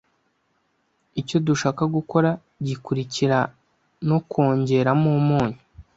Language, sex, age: Kinyarwanda, male, 19-29